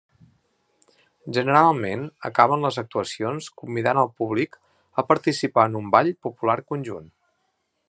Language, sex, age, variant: Catalan, male, 40-49, Central